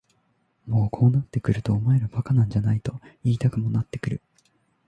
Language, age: Japanese, 19-29